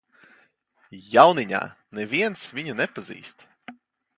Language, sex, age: Latvian, male, 19-29